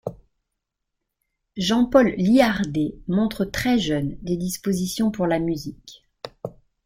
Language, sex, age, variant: French, female, 50-59, Français de métropole